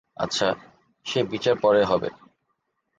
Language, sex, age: Bengali, male, 19-29